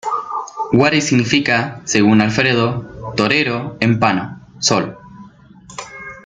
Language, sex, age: Spanish, male, under 19